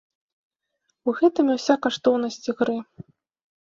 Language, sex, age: Belarusian, female, 40-49